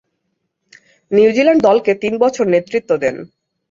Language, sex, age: Bengali, female, 19-29